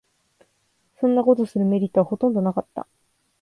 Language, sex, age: Japanese, female, 19-29